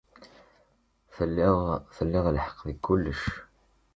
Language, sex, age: Kabyle, male, under 19